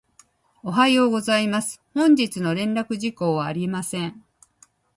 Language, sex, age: Japanese, female, 50-59